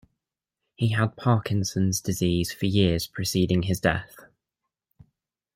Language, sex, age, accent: English, male, 19-29, England English